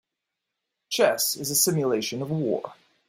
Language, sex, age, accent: English, male, 40-49, United States English